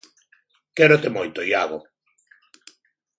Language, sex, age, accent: Galician, male, 40-49, Normativo (estándar)